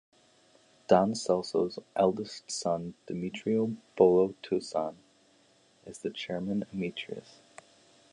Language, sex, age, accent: English, male, under 19, United States English